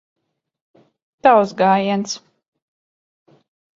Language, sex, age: Latvian, female, 30-39